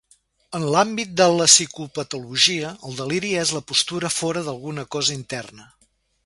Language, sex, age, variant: Catalan, male, 60-69, Central